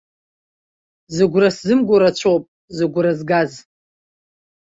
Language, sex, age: Abkhazian, female, 30-39